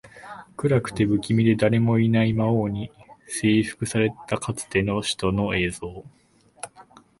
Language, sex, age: Japanese, male, 19-29